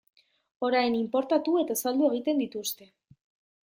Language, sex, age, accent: Basque, female, 19-29, Mendebalekoa (Araba, Bizkaia, Gipuzkoako mendebaleko herri batzuk)